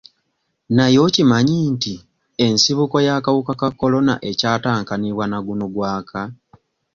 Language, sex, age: Ganda, male, 19-29